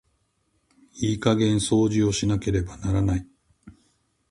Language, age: Japanese, 50-59